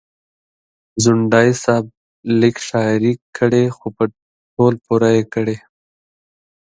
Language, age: Pashto, 19-29